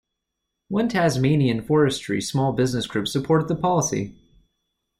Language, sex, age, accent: English, male, 30-39, United States English